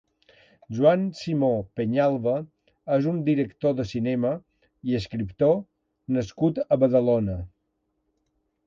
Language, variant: Catalan, Balear